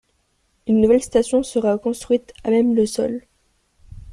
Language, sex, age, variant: French, female, under 19, Français de métropole